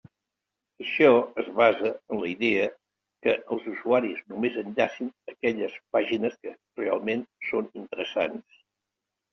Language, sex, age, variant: Catalan, male, 70-79, Septentrional